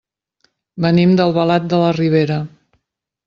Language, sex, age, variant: Catalan, female, 50-59, Central